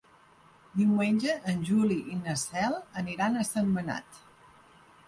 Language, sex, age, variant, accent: Catalan, female, 50-59, Nord-Occidental, Empordanès